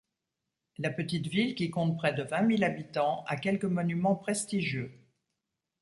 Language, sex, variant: French, female, Français de métropole